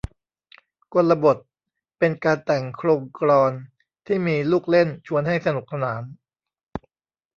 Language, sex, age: Thai, male, 50-59